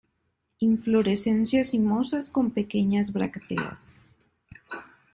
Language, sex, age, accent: Spanish, female, 19-29, México